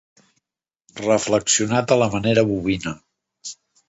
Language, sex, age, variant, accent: Catalan, male, 40-49, Central, central